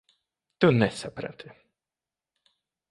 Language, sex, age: Latvian, male, 19-29